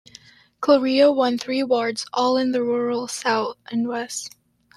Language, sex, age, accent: English, female, under 19, United States English